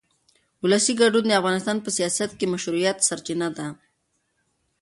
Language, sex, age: Pashto, female, 19-29